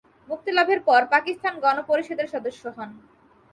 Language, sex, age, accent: Bengali, female, 19-29, শুদ্ধ বাংলা